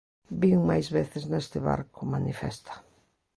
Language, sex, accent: Galician, female, Normativo (estándar)